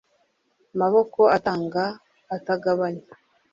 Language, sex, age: Kinyarwanda, female, 30-39